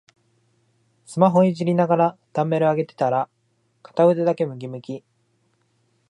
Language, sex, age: Japanese, male, 19-29